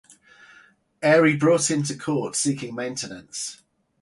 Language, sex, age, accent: English, male, 40-49, England English